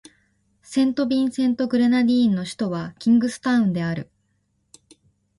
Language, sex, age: Japanese, female, 19-29